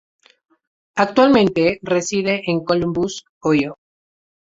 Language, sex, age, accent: Spanish, male, 19-29, México